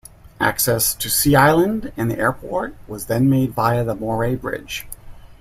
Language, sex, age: English, male, 40-49